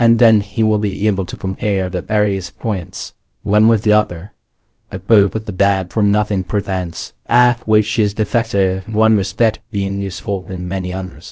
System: TTS, VITS